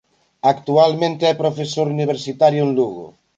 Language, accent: Galician, Normativo (estándar)